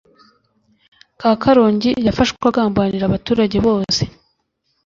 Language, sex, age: Kinyarwanda, female, under 19